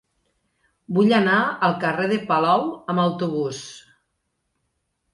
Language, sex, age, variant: Catalan, female, 40-49, Nord-Occidental